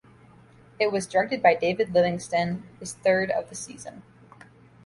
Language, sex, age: English, female, 19-29